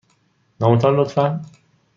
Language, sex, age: Persian, male, 30-39